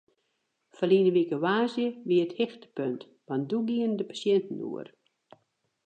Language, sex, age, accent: Western Frisian, female, 60-69, Wâldfrysk